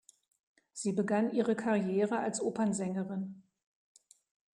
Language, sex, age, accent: German, female, 60-69, Deutschland Deutsch